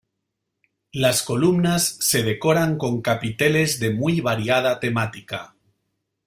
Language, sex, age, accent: Spanish, male, 40-49, España: Norte peninsular (Asturias, Castilla y León, Cantabria, País Vasco, Navarra, Aragón, La Rioja, Guadalajara, Cuenca)